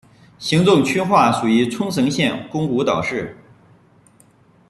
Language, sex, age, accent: Chinese, male, 30-39, 出生地：河南省